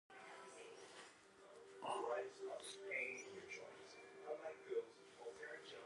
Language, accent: English, United States English